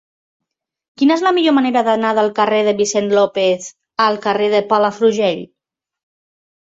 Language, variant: Catalan, Central